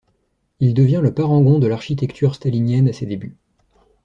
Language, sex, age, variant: French, male, 30-39, Français de métropole